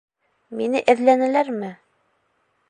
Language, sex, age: Bashkir, female, 30-39